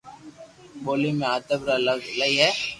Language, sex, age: Loarki, female, under 19